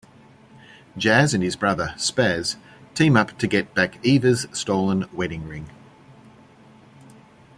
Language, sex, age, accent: English, male, 50-59, Australian English